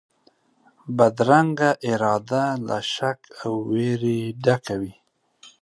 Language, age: Pashto, 40-49